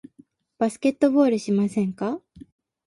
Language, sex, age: Japanese, female, 19-29